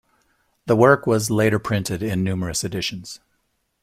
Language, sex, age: English, male, 60-69